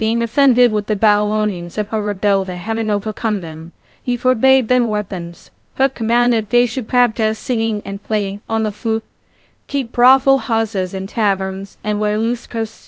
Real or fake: fake